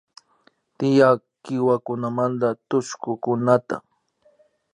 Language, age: Imbabura Highland Quichua, 30-39